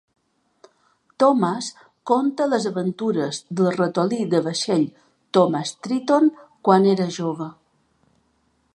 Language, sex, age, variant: Catalan, female, 50-59, Balear